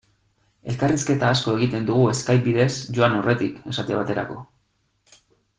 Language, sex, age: Basque, male, 30-39